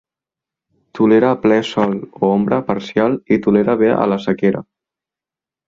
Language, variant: Catalan, Central